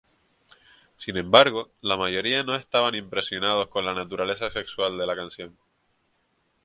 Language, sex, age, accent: Spanish, male, 19-29, España: Islas Canarias